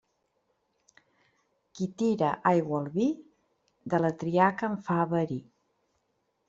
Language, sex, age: Catalan, female, 60-69